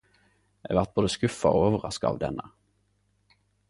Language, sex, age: Norwegian Nynorsk, male, 19-29